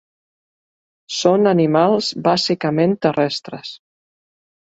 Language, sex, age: Catalan, female, 50-59